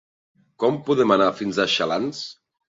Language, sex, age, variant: Catalan, male, 40-49, Central